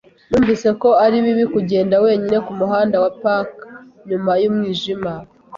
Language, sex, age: Kinyarwanda, female, 30-39